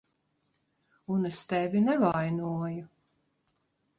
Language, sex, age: Latvian, female, 60-69